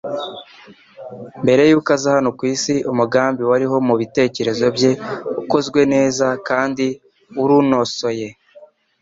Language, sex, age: Kinyarwanda, male, 19-29